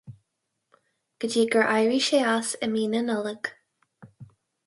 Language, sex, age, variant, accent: Irish, female, 19-29, Gaeilge Uladh, Cainteoir líofa, ní ó dhúchas